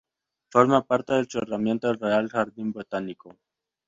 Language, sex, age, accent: Spanish, male, under 19, Andino-Pacífico: Colombia, Perú, Ecuador, oeste de Bolivia y Venezuela andina